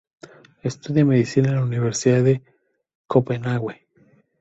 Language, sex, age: Spanish, male, 19-29